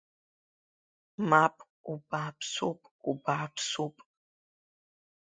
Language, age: Abkhazian, under 19